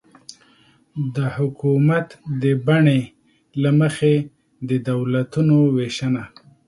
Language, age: Pashto, 40-49